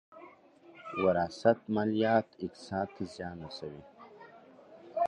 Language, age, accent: Pashto, 19-29, کندهارۍ لهجه